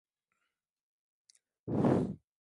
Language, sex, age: Swahili, female, 19-29